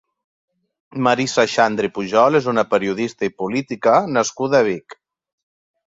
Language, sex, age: Catalan, male, 40-49